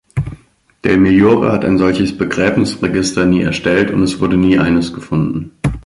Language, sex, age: German, male, 19-29